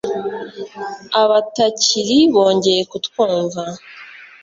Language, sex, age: Kinyarwanda, female, 19-29